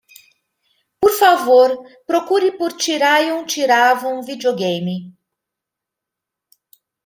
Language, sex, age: Portuguese, female, 50-59